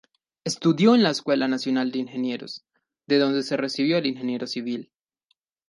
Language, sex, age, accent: Spanish, male, 19-29, Andino-Pacífico: Colombia, Perú, Ecuador, oeste de Bolivia y Venezuela andina